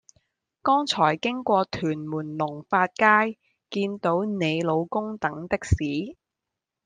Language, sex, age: Cantonese, female, 19-29